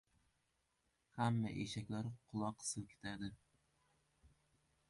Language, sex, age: Uzbek, male, 19-29